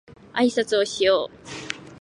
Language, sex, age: Japanese, female, under 19